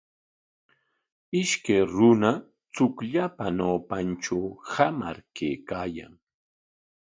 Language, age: Corongo Ancash Quechua, 50-59